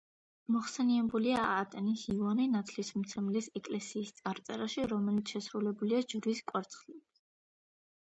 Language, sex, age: Georgian, female, under 19